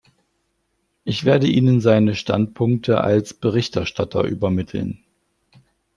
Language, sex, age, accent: German, male, 40-49, Deutschland Deutsch